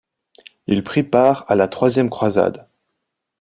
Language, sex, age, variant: French, male, 19-29, Français de métropole